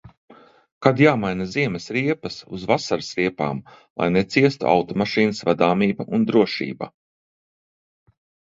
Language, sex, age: Latvian, male, 60-69